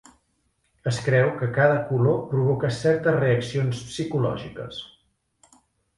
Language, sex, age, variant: Catalan, male, 40-49, Central